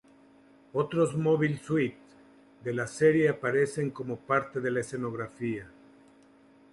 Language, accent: Spanish, México